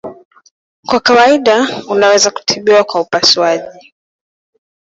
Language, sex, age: Swahili, female, 19-29